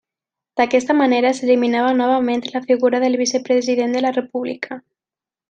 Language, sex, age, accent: Catalan, female, 19-29, valencià